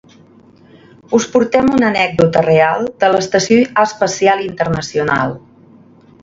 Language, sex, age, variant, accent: Catalan, female, 40-49, Central, central